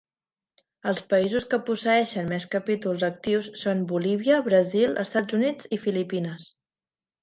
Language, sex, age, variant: Catalan, female, 30-39, Central